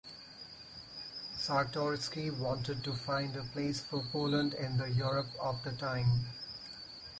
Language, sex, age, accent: English, male, 30-39, India and South Asia (India, Pakistan, Sri Lanka)